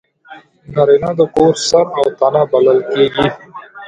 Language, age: Pashto, 19-29